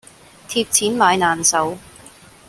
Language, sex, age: Cantonese, female, 19-29